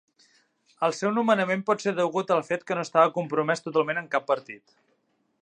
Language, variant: Catalan, Central